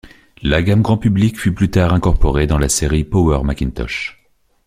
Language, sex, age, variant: French, male, 30-39, Français de métropole